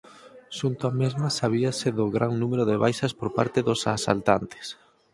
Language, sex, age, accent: Galician, male, 19-29, Normativo (estándar)